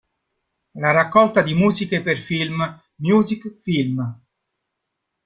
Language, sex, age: Italian, male, 40-49